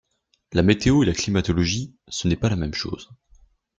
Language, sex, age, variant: French, male, 19-29, Français de métropole